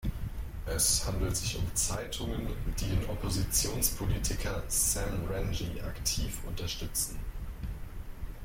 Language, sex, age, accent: German, male, 19-29, Deutschland Deutsch